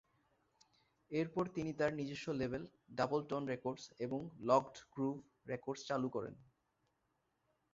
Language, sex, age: Bengali, male, 19-29